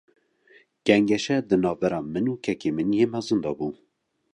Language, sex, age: Kurdish, male, 30-39